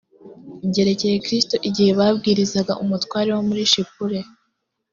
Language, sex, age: Kinyarwanda, female, under 19